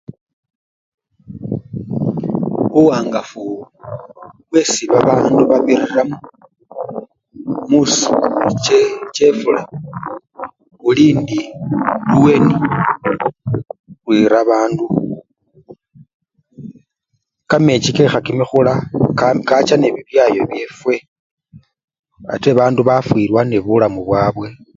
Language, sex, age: Luyia, male, 40-49